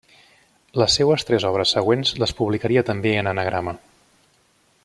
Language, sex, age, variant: Catalan, male, 40-49, Central